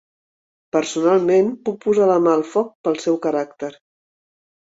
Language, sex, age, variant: Catalan, female, 50-59, Central